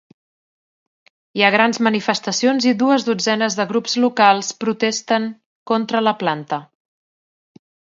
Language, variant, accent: Catalan, Central, central